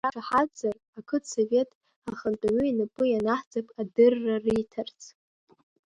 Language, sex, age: Abkhazian, female, under 19